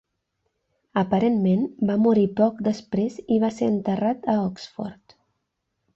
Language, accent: Catalan, central; nord-occidental